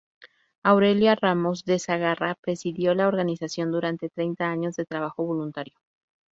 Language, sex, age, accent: Spanish, female, 30-39, México